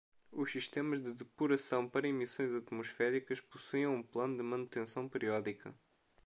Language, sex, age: Portuguese, male, 19-29